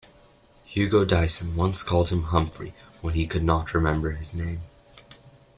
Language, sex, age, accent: English, male, under 19, United States English